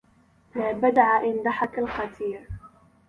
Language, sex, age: Arabic, female, under 19